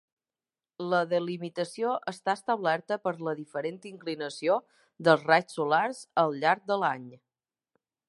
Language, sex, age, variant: Catalan, female, 30-39, Balear